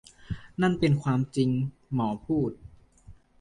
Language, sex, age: Thai, male, 19-29